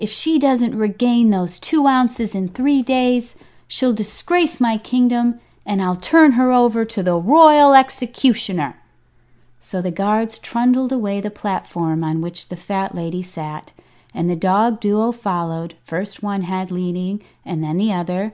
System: none